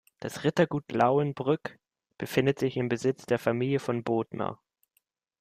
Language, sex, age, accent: German, male, 19-29, Deutschland Deutsch